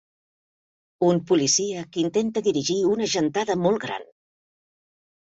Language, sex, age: Catalan, female, 50-59